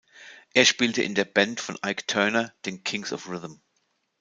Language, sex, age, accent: German, male, 50-59, Deutschland Deutsch